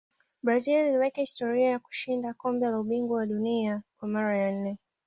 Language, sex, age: Swahili, male, 19-29